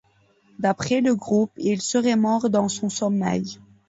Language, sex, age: French, female, under 19